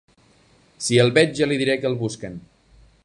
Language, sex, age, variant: Catalan, male, 19-29, Nord-Occidental